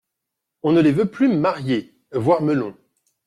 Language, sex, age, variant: French, male, 40-49, Français de métropole